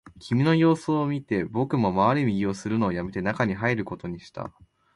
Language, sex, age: Japanese, male, 19-29